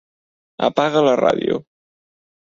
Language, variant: Catalan, Central